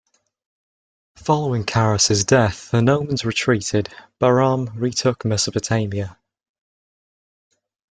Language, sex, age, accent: English, male, under 19, England English